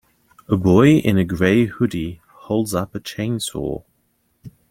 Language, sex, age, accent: English, male, 30-39, England English